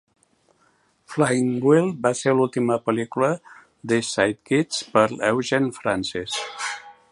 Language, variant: Catalan, Central